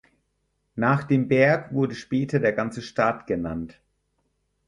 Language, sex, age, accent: German, male, 30-39, Deutschland Deutsch